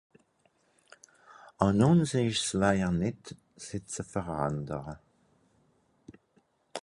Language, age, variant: Swiss German, 70-79, Nordniederàlemmànisch (Rishoffe, Zàwere, Bùsswìller, Hawenau, Brüemt, Stroossbùri, Molse, Dàmbàch, Schlettstàtt, Pfàlzbùri usw.)